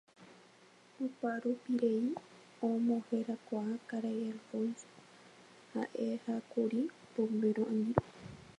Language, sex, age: Guarani, female, 19-29